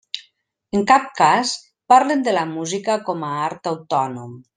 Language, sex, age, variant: Catalan, female, 50-59, Central